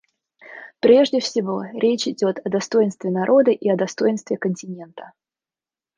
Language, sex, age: Russian, female, 19-29